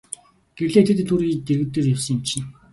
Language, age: Mongolian, 19-29